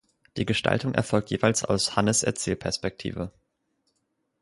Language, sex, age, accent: German, male, 19-29, Deutschland Deutsch